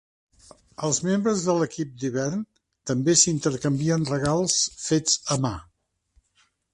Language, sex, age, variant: Catalan, male, 70-79, Central